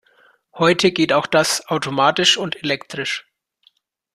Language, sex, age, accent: German, male, 30-39, Deutschland Deutsch